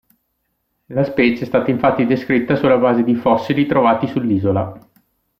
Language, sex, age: Italian, male, 30-39